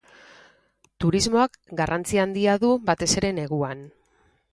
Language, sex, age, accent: Basque, female, 40-49, Mendebalekoa (Araba, Bizkaia, Gipuzkoako mendebaleko herri batzuk)